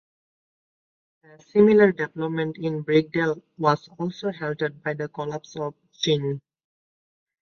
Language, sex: English, male